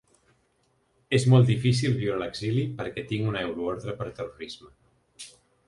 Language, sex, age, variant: Catalan, male, 19-29, Central